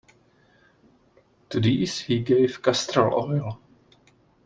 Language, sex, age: English, male, 30-39